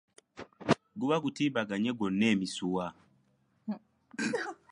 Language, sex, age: Ganda, male, 19-29